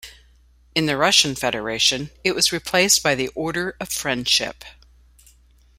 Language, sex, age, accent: English, female, 50-59, United States English